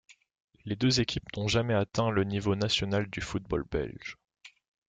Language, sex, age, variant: French, male, 19-29, Français de métropole